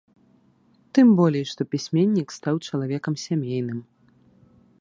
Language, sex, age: Belarusian, female, 30-39